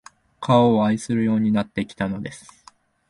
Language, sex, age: Japanese, male, 19-29